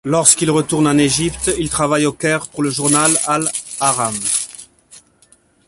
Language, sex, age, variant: French, male, 40-49, Français de métropole